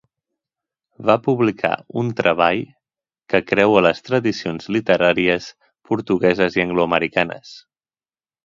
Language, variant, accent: Catalan, Central, central